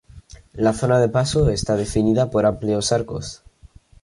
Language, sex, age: Spanish, male, under 19